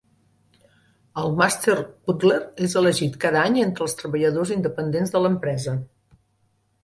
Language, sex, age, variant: Catalan, female, 50-59, Central